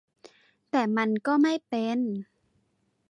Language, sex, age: Thai, female, 19-29